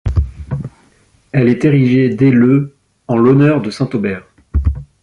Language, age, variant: French, 30-39, Français de métropole